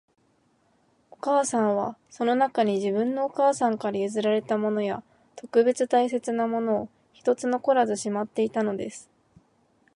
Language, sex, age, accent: Japanese, female, 19-29, 標準語